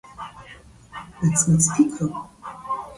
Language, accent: English, United States English